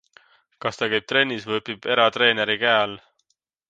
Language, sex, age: Estonian, male, 19-29